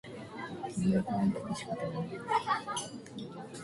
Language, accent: Japanese, 標準語